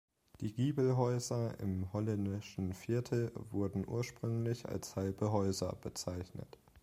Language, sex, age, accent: German, male, 19-29, Deutschland Deutsch